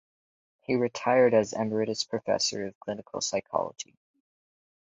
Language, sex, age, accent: English, male, under 19, United States English